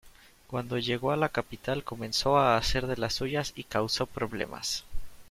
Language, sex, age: Spanish, male, 19-29